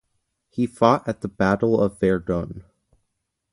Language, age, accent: English, under 19, United States English